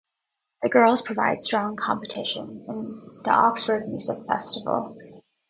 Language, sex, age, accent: English, female, 19-29, United States English